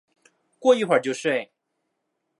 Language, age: Chinese, 19-29